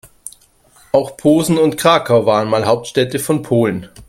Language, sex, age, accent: German, male, 30-39, Deutschland Deutsch